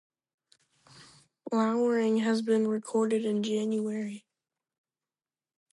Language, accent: English, England English